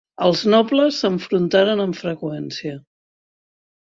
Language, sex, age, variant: Catalan, female, 60-69, Central